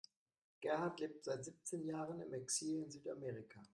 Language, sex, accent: German, male, Deutschland Deutsch